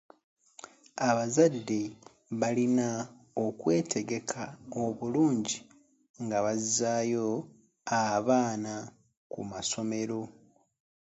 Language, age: Ganda, 19-29